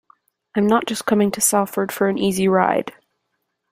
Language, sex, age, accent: English, female, under 19, United States English